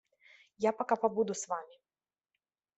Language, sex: Russian, female